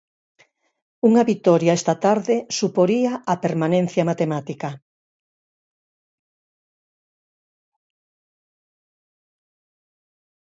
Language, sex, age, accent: Galician, female, 60-69, Normativo (estándar)